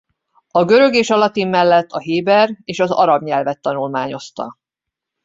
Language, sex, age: Hungarian, female, 40-49